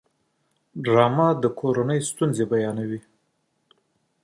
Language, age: Pashto, 40-49